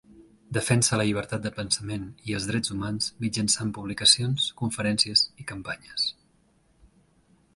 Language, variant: Catalan, Septentrional